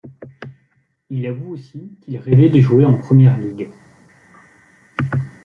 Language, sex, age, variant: French, male, 30-39, Français de métropole